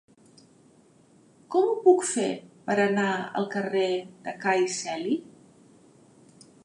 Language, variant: Catalan, Central